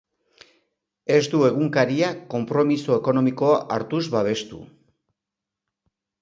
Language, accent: Basque, Mendebalekoa (Araba, Bizkaia, Gipuzkoako mendebaleko herri batzuk)